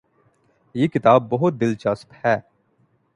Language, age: Urdu, 19-29